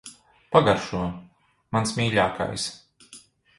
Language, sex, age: Latvian, male, 30-39